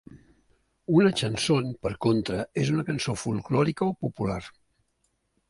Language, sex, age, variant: Catalan, male, 60-69, Central